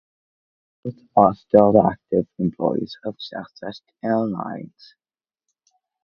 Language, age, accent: English, under 19, United States English